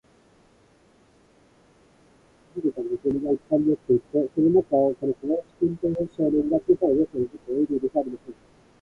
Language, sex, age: Japanese, male, 19-29